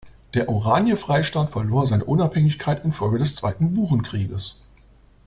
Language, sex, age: German, male, 50-59